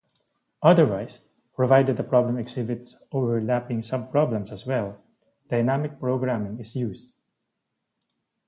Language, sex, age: English, male, 19-29